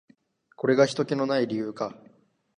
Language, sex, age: Japanese, male, 19-29